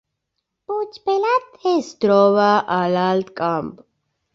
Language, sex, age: Catalan, female, under 19